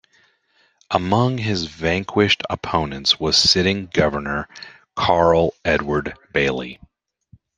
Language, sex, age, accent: English, male, 40-49, United States English